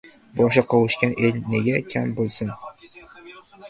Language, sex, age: Uzbek, male, 19-29